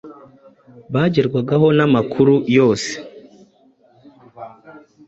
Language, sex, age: Kinyarwanda, male, 19-29